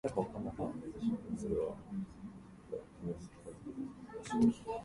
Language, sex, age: Japanese, male, under 19